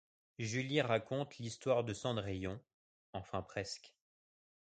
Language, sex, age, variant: French, male, 19-29, Français de métropole